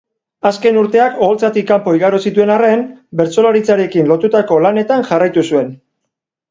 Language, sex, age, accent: Basque, male, 40-49, Erdialdekoa edo Nafarra (Gipuzkoa, Nafarroa)